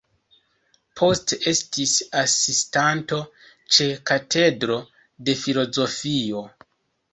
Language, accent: Esperanto, Internacia